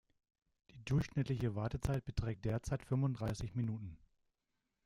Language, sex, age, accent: German, male, 40-49, Deutschland Deutsch